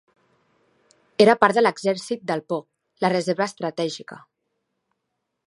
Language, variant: Catalan, Nord-Occidental